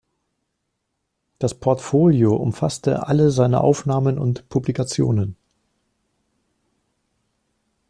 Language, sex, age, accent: German, male, 50-59, Deutschland Deutsch